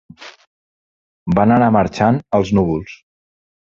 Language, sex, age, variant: Catalan, male, 40-49, Central